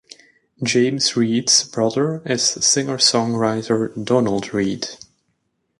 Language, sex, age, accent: English, male, 19-29, England English